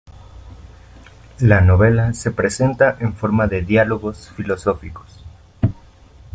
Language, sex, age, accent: Spanish, male, 19-29, México